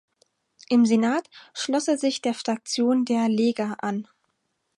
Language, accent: German, Deutschland Deutsch